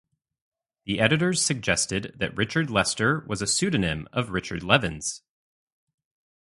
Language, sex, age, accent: English, male, 19-29, United States English